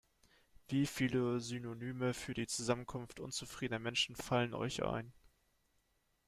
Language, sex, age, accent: German, male, 19-29, Deutschland Deutsch